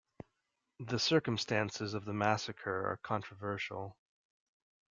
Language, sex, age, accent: English, male, 30-39, United States English